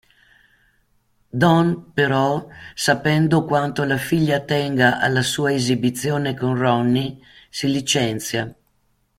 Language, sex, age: Italian, female, 60-69